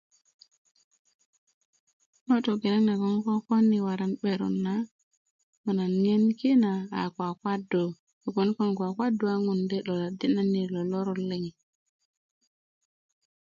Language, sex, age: Kuku, female, 40-49